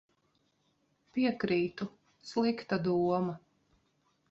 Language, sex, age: Latvian, female, 60-69